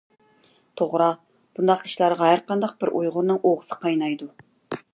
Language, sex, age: Uyghur, female, 30-39